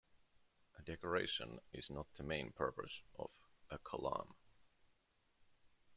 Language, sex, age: English, male, 19-29